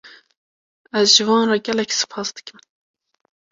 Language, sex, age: Kurdish, female, 19-29